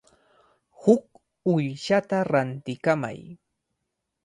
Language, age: Cajatambo North Lima Quechua, 19-29